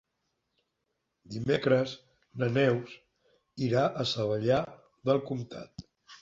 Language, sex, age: Catalan, male, 50-59